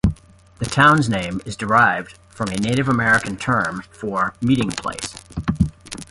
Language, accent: English, United States English